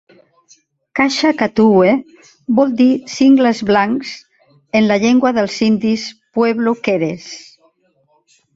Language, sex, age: Catalan, female, 60-69